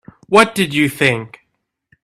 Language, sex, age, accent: English, male, 19-29, United States English